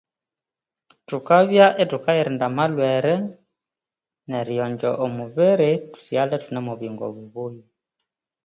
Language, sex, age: Konzo, female, 30-39